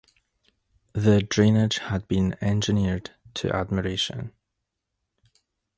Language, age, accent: English, 30-39, Scottish English